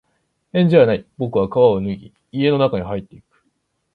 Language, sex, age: Japanese, male, 19-29